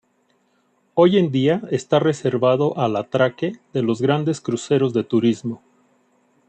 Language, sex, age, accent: Spanish, male, 40-49, México